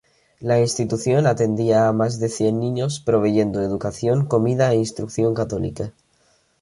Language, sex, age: Spanish, male, under 19